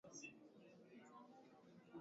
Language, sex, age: Swahili, female, 19-29